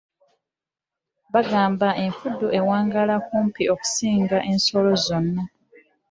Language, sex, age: Ganda, female, 19-29